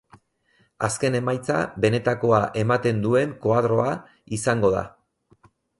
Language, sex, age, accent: Basque, male, 40-49, Erdialdekoa edo Nafarra (Gipuzkoa, Nafarroa)